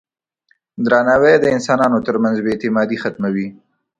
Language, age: Pashto, 19-29